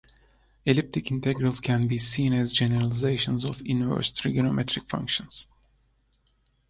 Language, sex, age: English, male, 30-39